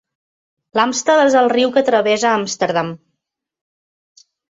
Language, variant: Catalan, Central